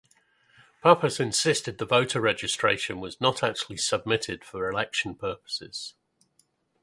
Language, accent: English, England English